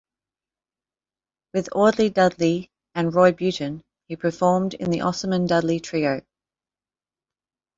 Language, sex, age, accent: English, female, 40-49, Australian English